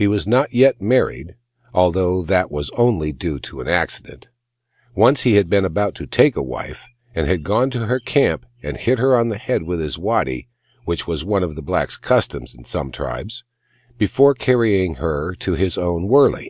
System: none